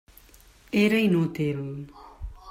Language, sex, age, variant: Catalan, female, 40-49, Central